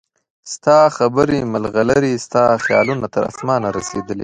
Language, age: Pashto, 19-29